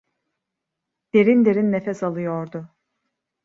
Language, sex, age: Turkish, female, 30-39